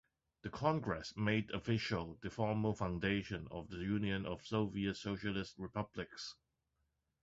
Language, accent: English, Hong Kong English